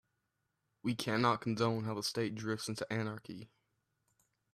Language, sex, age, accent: English, male, under 19, United States English